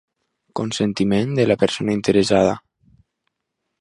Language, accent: Catalan, valencià; apitxat